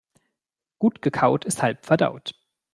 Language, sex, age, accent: German, male, 19-29, Deutschland Deutsch